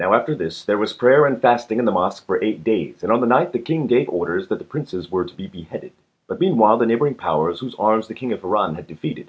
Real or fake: real